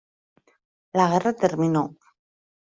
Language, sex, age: Spanish, female, 30-39